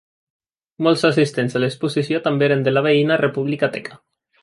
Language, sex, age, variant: Catalan, male, 19-29, Central